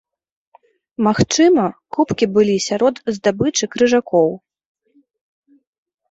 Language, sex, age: Belarusian, female, 30-39